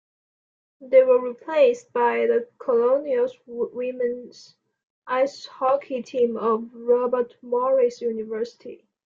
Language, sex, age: English, male, 19-29